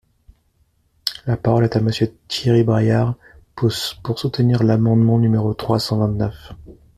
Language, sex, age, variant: French, male, 30-39, Français de métropole